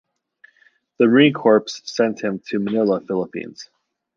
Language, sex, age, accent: English, male, 40-49, Canadian English